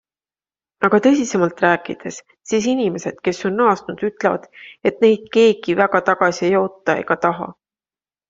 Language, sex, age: Estonian, female, 50-59